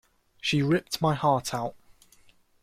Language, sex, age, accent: English, male, under 19, England English